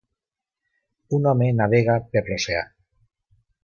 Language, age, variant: Catalan, 50-59, Valencià meridional